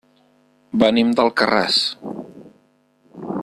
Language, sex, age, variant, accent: Catalan, male, 40-49, Central, central